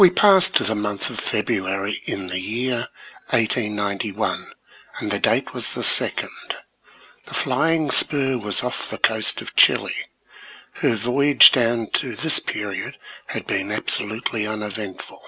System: none